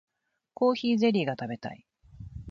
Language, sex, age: Japanese, female, 50-59